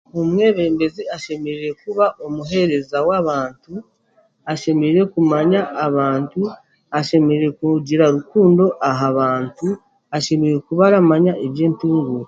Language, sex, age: Chiga, female, 40-49